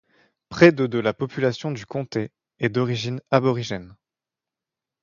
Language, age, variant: French, 19-29, Français de métropole